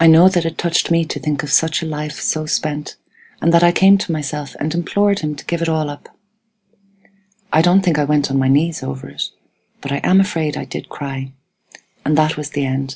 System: none